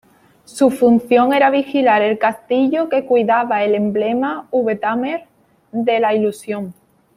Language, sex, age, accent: Spanish, female, 19-29, España: Sur peninsular (Andalucia, Extremadura, Murcia)